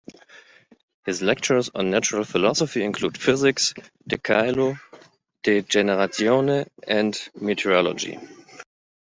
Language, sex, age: English, male, 30-39